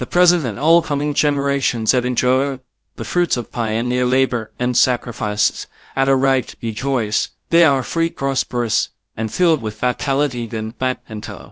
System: TTS, VITS